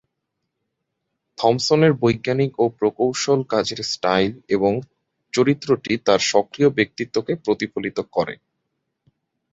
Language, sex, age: Bengali, male, 19-29